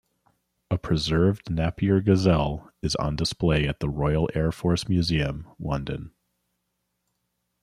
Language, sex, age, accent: English, male, 30-39, United States English